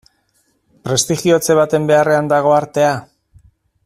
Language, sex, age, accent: Basque, male, 40-49, Erdialdekoa edo Nafarra (Gipuzkoa, Nafarroa)